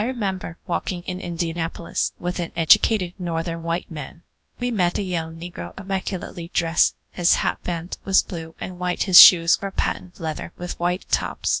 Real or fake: fake